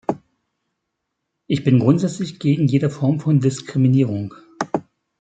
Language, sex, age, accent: German, male, 50-59, Deutschland Deutsch